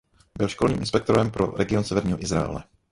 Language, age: Czech, 30-39